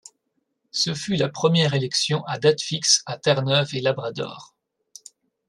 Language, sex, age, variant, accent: French, male, 30-39, Français d'Europe, Français de Belgique